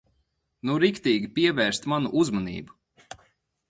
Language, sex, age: Latvian, male, 30-39